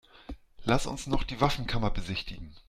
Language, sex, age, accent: German, male, 40-49, Deutschland Deutsch